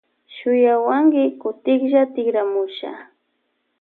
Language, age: Loja Highland Quichua, 19-29